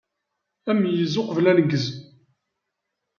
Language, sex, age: Kabyle, male, 30-39